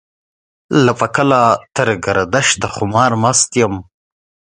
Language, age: Pashto, 19-29